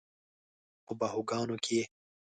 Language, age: Pashto, 19-29